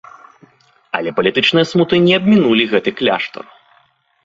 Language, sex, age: Belarusian, male, 19-29